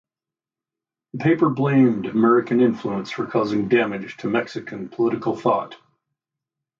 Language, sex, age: English, male, 60-69